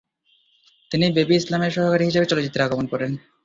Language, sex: Bengali, male